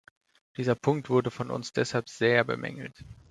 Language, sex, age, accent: German, male, 19-29, Deutschland Deutsch